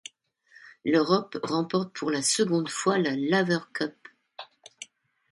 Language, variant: French, Français de métropole